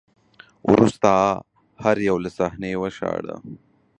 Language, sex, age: Pashto, male, 19-29